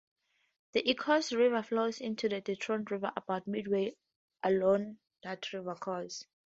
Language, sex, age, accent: English, female, 19-29, Southern African (South Africa, Zimbabwe, Namibia)